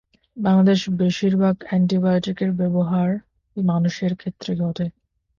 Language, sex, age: Bengali, male, 19-29